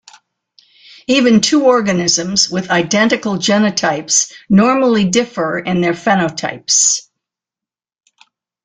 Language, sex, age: English, female, 80-89